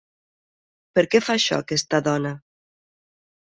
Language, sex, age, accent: Catalan, female, 40-49, valencià